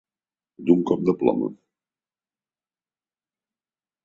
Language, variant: Catalan, Central